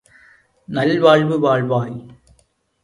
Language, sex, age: Tamil, male, 19-29